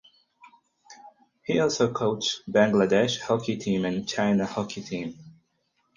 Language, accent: English, United States English